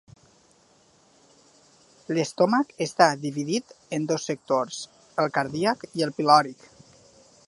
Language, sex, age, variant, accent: Catalan, male, 30-39, Valencià meridional, valencià